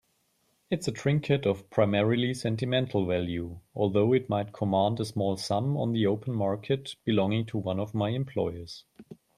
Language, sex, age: English, male, 40-49